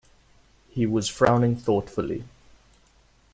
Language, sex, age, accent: English, male, under 19, Southern African (South Africa, Zimbabwe, Namibia)